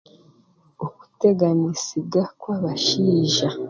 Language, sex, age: Chiga, female, 30-39